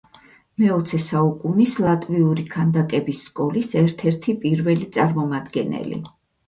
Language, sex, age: Georgian, female, 50-59